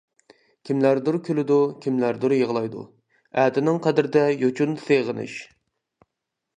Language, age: Uyghur, 30-39